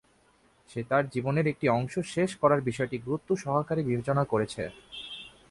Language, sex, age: Bengali, male, 19-29